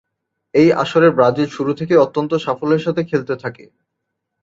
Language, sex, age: Bengali, male, 19-29